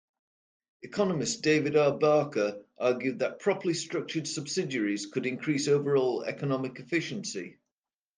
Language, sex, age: English, male, 50-59